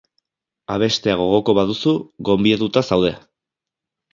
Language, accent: Basque, Erdialdekoa edo Nafarra (Gipuzkoa, Nafarroa)